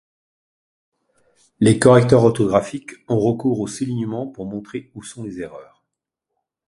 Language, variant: French, Français de métropole